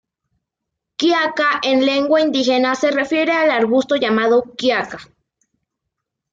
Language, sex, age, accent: Spanish, female, under 19, México